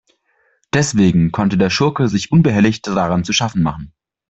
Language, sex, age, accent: German, male, under 19, Deutschland Deutsch